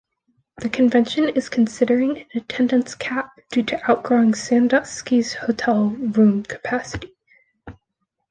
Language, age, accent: English, under 19, United States English